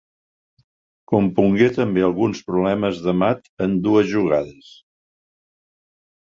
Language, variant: Catalan, Central